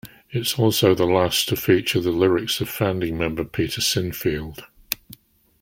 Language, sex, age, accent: English, male, 60-69, England English